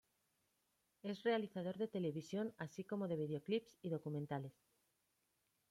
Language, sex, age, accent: Spanish, female, 30-39, España: Norte peninsular (Asturias, Castilla y León, Cantabria, País Vasco, Navarra, Aragón, La Rioja, Guadalajara, Cuenca)